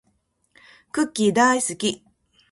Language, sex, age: Japanese, female, 50-59